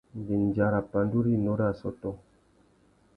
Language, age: Tuki, 40-49